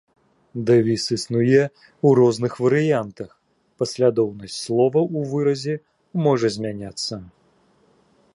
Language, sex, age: Belarusian, male, 40-49